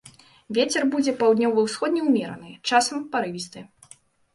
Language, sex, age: Belarusian, female, 19-29